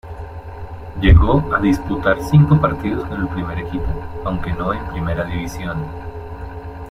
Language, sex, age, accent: Spanish, male, 30-39, Andino-Pacífico: Colombia, Perú, Ecuador, oeste de Bolivia y Venezuela andina